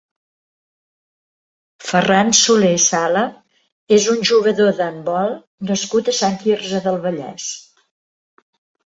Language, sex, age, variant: Catalan, female, 60-69, Central